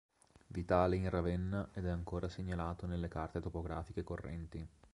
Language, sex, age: Italian, male, 19-29